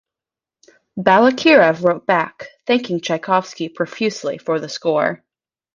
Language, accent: English, United States English